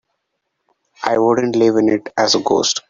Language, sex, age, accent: English, male, 19-29, India and South Asia (India, Pakistan, Sri Lanka)